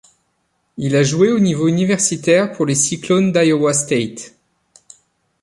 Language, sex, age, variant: French, male, 40-49, Français de métropole